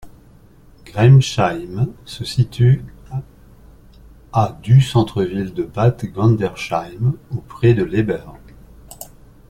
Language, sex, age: French, male, 50-59